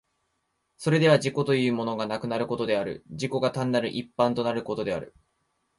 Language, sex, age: Japanese, male, 19-29